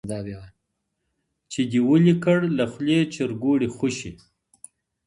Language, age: Pashto, 50-59